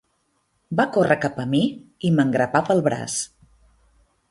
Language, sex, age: Catalan, female, 30-39